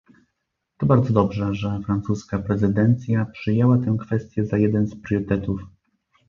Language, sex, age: Polish, male, 30-39